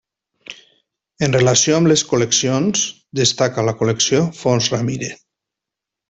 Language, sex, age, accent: Catalan, male, 30-39, valencià